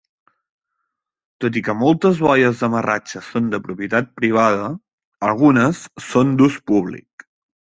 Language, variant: Catalan, Central